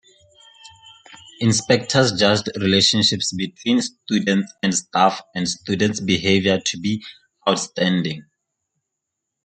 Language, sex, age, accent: English, male, 19-29, Southern African (South Africa, Zimbabwe, Namibia)